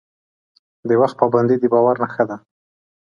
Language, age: Pashto, 30-39